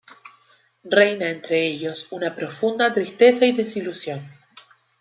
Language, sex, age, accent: Spanish, female, 19-29, Chileno: Chile, Cuyo